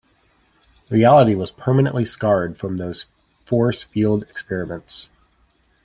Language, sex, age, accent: English, male, 30-39, United States English